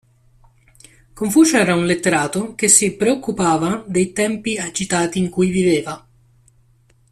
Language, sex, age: Italian, male, 30-39